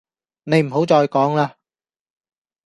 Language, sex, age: Cantonese, male, 19-29